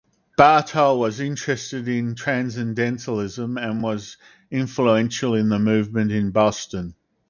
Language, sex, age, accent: English, male, 50-59, Australian English